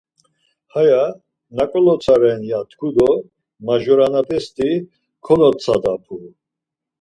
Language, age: Laz, 60-69